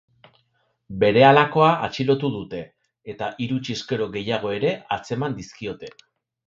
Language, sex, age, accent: Basque, male, 30-39, Erdialdekoa edo Nafarra (Gipuzkoa, Nafarroa)